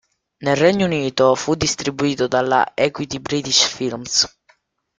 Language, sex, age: Italian, male, under 19